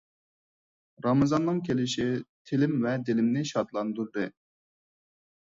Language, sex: Uyghur, male